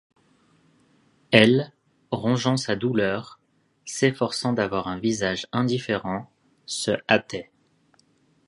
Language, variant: French, Français de métropole